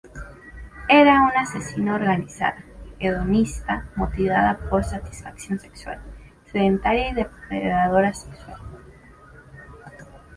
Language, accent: Spanish, Andino-Pacífico: Colombia, Perú, Ecuador, oeste de Bolivia y Venezuela andina